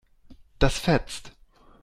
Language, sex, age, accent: German, male, 40-49, Deutschland Deutsch